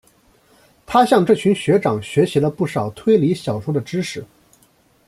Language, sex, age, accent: Chinese, male, 19-29, 出生地：江苏省